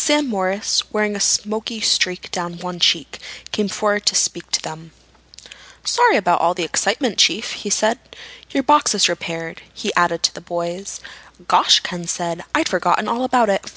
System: none